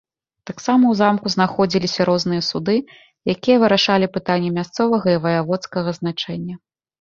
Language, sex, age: Belarusian, female, 30-39